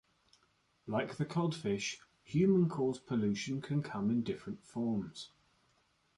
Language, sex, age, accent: English, male, 30-39, England English